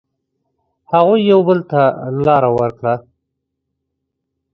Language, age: Pashto, 30-39